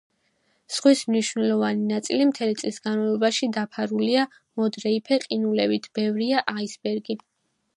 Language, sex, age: Georgian, female, 19-29